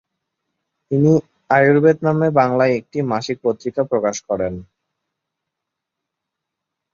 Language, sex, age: Bengali, male, 19-29